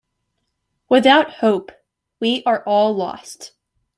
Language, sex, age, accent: English, female, under 19, United States English